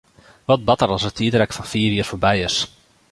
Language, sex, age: Western Frisian, male, 19-29